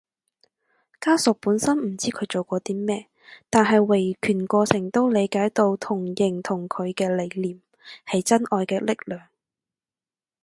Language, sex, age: Cantonese, female, 19-29